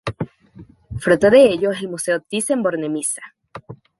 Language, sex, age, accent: Spanish, female, 19-29, Andino-Pacífico: Colombia, Perú, Ecuador, oeste de Bolivia y Venezuela andina